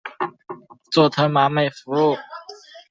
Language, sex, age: Chinese, male, 19-29